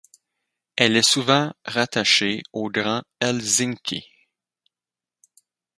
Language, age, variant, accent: French, 19-29, Français d'Amérique du Nord, Français du Canada